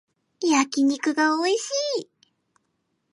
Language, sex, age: Japanese, female, 19-29